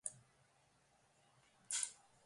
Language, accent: Chinese, 出生地：桃園市